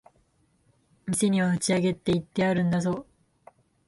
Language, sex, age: Japanese, female, 19-29